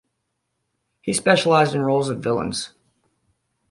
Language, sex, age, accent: English, male, 19-29, Irish English